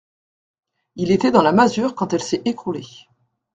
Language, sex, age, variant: French, female, 40-49, Français de métropole